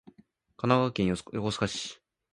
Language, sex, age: Japanese, male, under 19